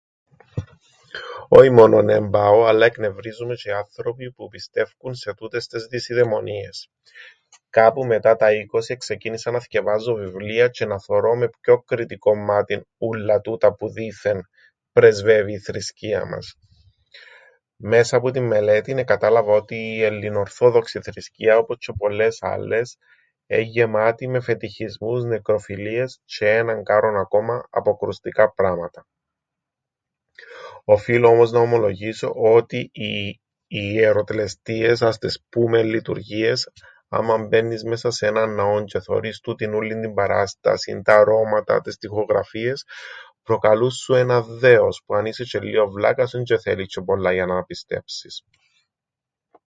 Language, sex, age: Greek, male, 40-49